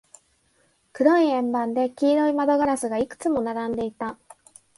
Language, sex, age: Japanese, female, 19-29